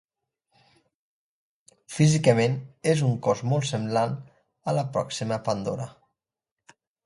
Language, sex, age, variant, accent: Catalan, female, 30-39, Nord-Occidental, nord-occidental